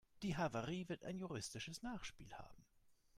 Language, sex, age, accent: German, male, 30-39, Deutschland Deutsch